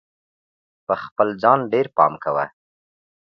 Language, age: Pashto, 30-39